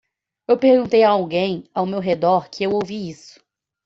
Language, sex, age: Portuguese, female, under 19